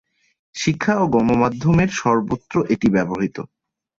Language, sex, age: Bengali, male, 30-39